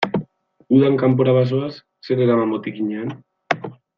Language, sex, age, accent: Basque, male, 19-29, Erdialdekoa edo Nafarra (Gipuzkoa, Nafarroa)